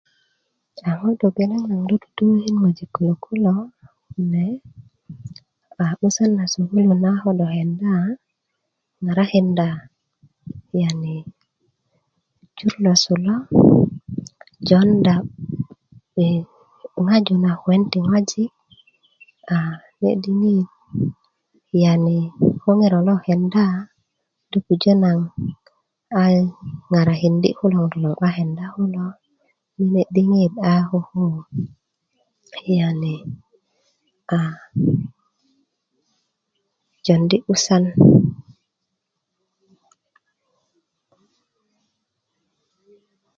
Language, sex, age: Kuku, female, 19-29